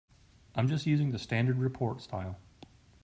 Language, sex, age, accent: English, male, 30-39, United States English